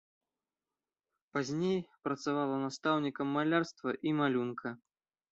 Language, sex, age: Belarusian, male, 19-29